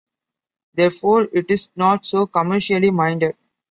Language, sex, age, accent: English, male, 19-29, India and South Asia (India, Pakistan, Sri Lanka)